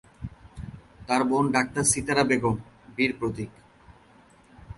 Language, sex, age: Bengali, male, 30-39